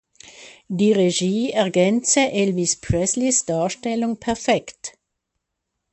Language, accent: German, Schweizerdeutsch